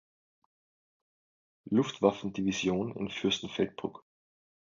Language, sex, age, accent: German, male, 19-29, Österreichisches Deutsch